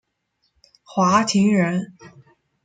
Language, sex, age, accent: Chinese, female, 19-29, 出生地：北京市